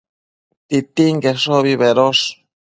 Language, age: Matsés, under 19